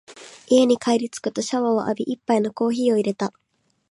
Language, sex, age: Japanese, female, 19-29